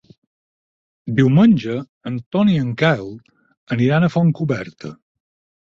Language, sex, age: Catalan, male, 50-59